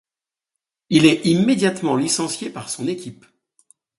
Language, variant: French, Français de métropole